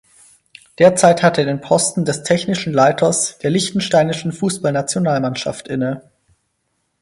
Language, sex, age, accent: German, male, under 19, Deutschland Deutsch